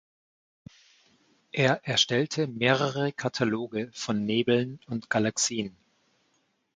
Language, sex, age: German, male, 40-49